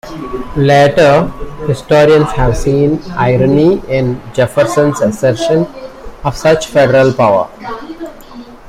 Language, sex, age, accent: English, male, 40-49, India and South Asia (India, Pakistan, Sri Lanka)